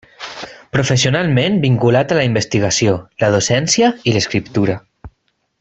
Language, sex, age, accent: Catalan, male, 30-39, valencià; valencià meridional